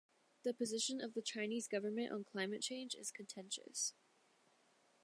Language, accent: English, United States English